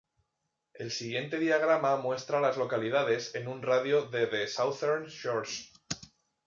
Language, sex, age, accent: Spanish, male, 30-39, España: Norte peninsular (Asturias, Castilla y León, Cantabria, País Vasco, Navarra, Aragón, La Rioja, Guadalajara, Cuenca)